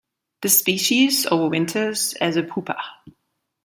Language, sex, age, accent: English, female, 40-49, United States English